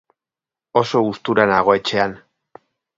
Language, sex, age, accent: Basque, male, 30-39, Erdialdekoa edo Nafarra (Gipuzkoa, Nafarroa)